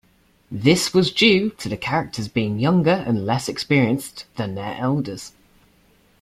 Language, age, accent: English, under 19, England English